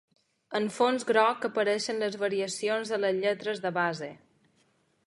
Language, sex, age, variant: Catalan, female, 19-29, Balear